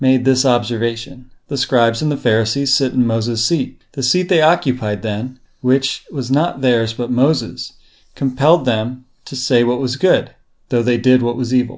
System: none